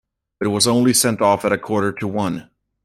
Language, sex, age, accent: English, male, 19-29, United States English